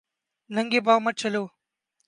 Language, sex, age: Urdu, male, 19-29